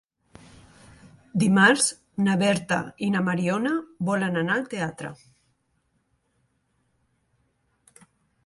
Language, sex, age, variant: Catalan, female, 40-49, Central